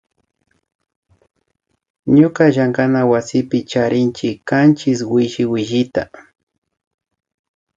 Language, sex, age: Imbabura Highland Quichua, female, 30-39